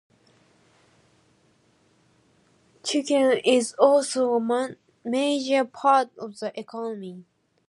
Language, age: English, under 19